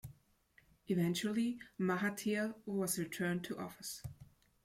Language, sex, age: English, female, 40-49